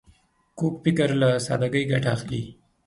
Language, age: Pashto, 19-29